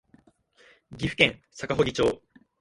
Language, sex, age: Japanese, male, 19-29